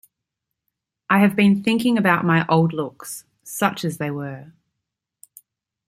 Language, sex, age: English, female, 30-39